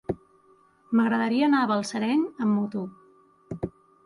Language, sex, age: Catalan, female, 30-39